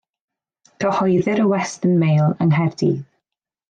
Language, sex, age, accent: Welsh, female, 19-29, Y Deyrnas Unedig Cymraeg